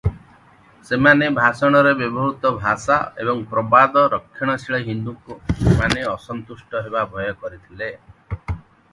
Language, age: Odia, 50-59